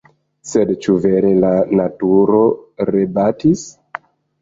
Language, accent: Esperanto, Internacia